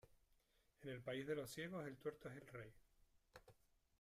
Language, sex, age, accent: Spanish, male, 40-49, España: Islas Canarias